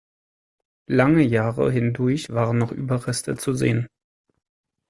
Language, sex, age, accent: German, male, 19-29, Deutschland Deutsch